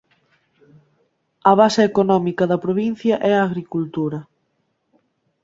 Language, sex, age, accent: Galician, female, 19-29, Central (gheada)